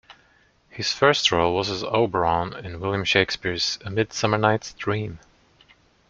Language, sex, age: English, male, 30-39